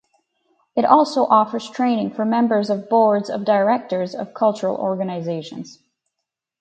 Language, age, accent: English, 19-29, Canadian English